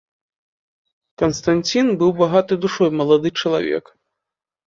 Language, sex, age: Belarusian, male, 30-39